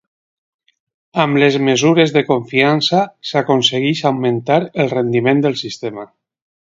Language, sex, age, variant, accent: Catalan, male, 40-49, Alacantí, valencià